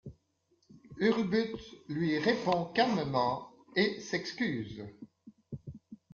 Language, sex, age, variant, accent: French, female, 60-69, Français d'Europe, Français de Belgique